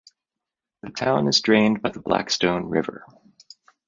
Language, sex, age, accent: English, male, 30-39, United States English